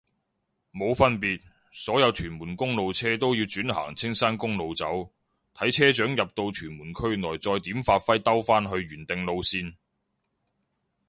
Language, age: Cantonese, 40-49